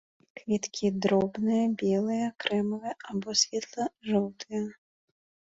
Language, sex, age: Belarusian, female, 30-39